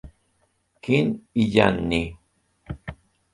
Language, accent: Spanish, Chileno: Chile, Cuyo